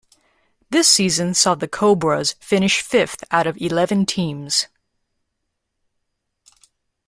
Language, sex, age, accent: English, female, 30-39, United States English